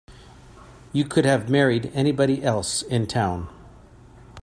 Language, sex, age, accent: English, male, 50-59, Canadian English